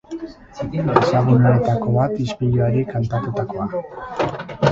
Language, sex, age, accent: Basque, male, 50-59, Erdialdekoa edo Nafarra (Gipuzkoa, Nafarroa)